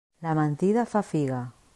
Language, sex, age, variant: Catalan, female, 40-49, Central